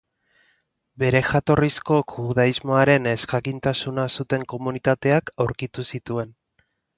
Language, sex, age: Basque, male, 30-39